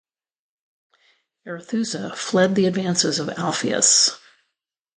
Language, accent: English, United States English